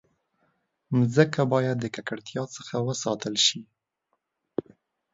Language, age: Pashto, 19-29